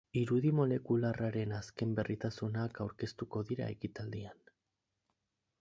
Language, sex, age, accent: Basque, male, 19-29, Mendebalekoa (Araba, Bizkaia, Gipuzkoako mendebaleko herri batzuk)